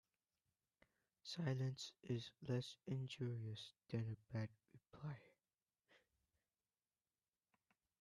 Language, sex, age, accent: English, male, under 19, United States English